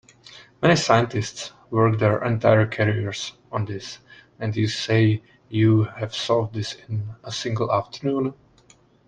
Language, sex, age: English, male, 30-39